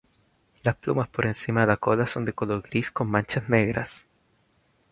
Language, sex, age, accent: Spanish, female, 19-29, Chileno: Chile, Cuyo